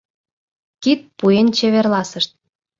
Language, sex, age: Mari, female, 19-29